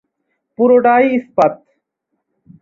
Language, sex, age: Bengali, male, 19-29